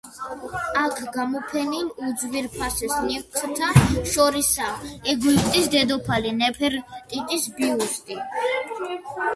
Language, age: Georgian, 30-39